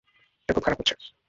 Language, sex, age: Bengali, male, 19-29